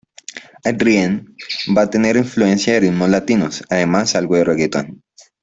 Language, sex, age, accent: Spanish, male, 19-29, Andino-Pacífico: Colombia, Perú, Ecuador, oeste de Bolivia y Venezuela andina